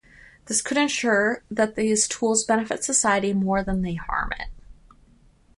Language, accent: English, United States English